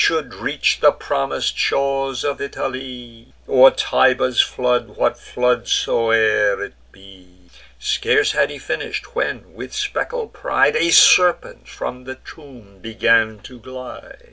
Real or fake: real